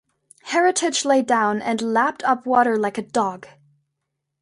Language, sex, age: English, female, under 19